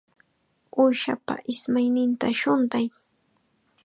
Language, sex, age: Chiquián Ancash Quechua, female, 19-29